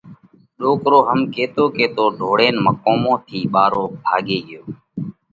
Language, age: Parkari Koli, 30-39